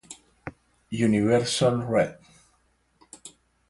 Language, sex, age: Spanish, male, 19-29